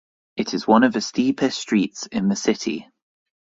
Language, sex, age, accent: English, male, 19-29, England English